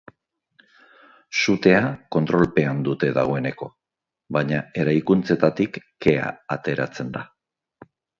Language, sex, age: Basque, male, 60-69